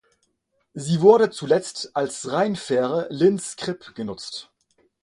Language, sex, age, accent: German, male, 19-29, Deutschland Deutsch; Französisch Deutsch